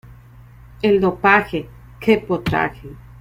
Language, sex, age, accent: Spanish, female, 50-59, México